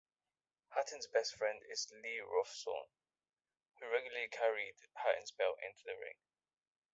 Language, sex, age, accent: English, male, 19-29, England English